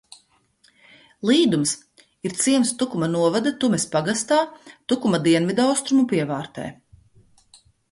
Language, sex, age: Latvian, female, 50-59